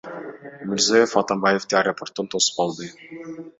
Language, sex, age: Kyrgyz, male, 19-29